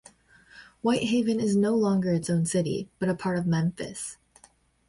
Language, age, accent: English, under 19, United States English